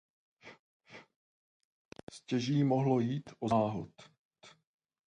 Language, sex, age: Czech, male, 40-49